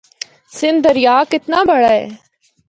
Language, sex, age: Northern Hindko, female, 19-29